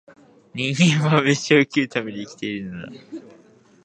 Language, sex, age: Japanese, male, 19-29